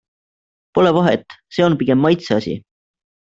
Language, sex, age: Estonian, male, 19-29